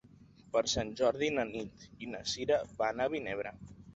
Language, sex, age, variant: Catalan, male, 19-29, Nord-Occidental